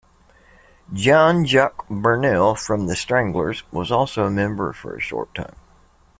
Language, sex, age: English, male, 50-59